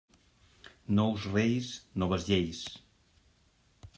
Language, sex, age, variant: Catalan, male, 50-59, Central